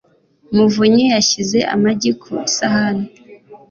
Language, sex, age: Kinyarwanda, female, 19-29